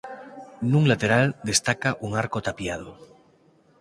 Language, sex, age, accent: Galician, male, 19-29, Normativo (estándar)